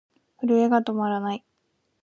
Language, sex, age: Japanese, female, 19-29